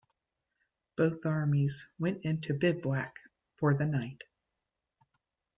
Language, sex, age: English, female, 50-59